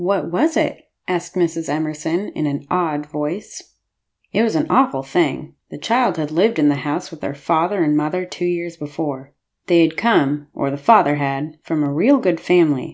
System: none